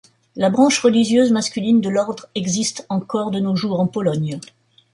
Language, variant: French, Français de métropole